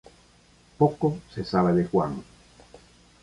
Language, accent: Spanish, Caribe: Cuba, Venezuela, Puerto Rico, República Dominicana, Panamá, Colombia caribeña, México caribeño, Costa del golfo de México